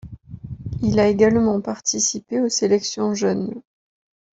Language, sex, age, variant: French, female, 30-39, Français de métropole